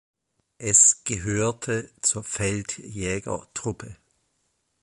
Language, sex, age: German, male, 40-49